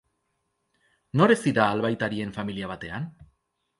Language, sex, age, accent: Basque, male, 30-39, Erdialdekoa edo Nafarra (Gipuzkoa, Nafarroa)